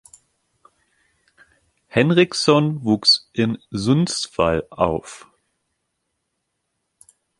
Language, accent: German, Deutschland Deutsch